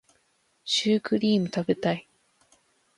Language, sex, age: Japanese, female, 19-29